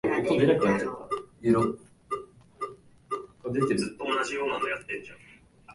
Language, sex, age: Japanese, male, under 19